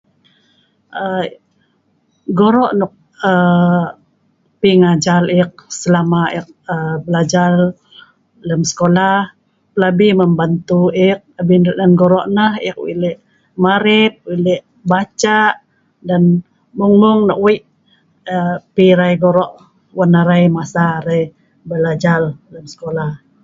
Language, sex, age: Sa'ban, female, 50-59